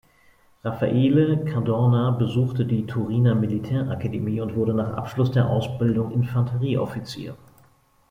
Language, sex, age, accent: German, male, 40-49, Deutschland Deutsch